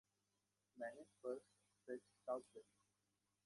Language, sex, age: English, male, 19-29